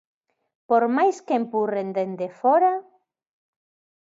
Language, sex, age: Galician, female, 50-59